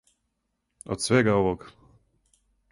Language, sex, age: Serbian, male, 30-39